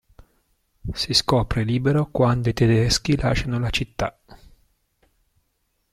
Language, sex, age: Italian, male, 40-49